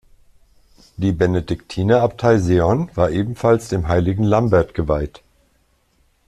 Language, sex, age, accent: German, male, 40-49, Deutschland Deutsch